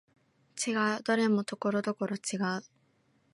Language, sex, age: Japanese, female, 19-29